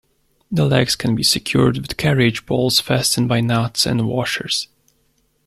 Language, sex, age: English, male, 19-29